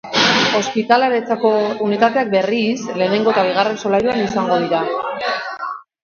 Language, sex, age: Basque, female, 30-39